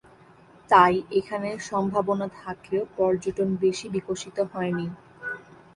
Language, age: Bengali, 19-29